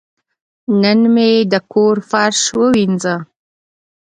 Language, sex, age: Pashto, female, 30-39